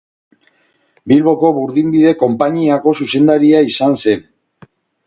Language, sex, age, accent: Basque, male, 40-49, Mendebalekoa (Araba, Bizkaia, Gipuzkoako mendebaleko herri batzuk)